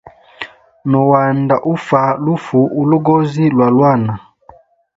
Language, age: Hemba, 19-29